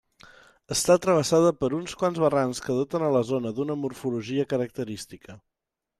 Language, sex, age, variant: Catalan, male, 30-39, Central